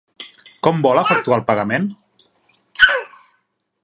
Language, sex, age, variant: Catalan, male, 40-49, Central